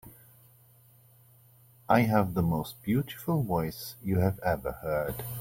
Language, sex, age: English, male, 40-49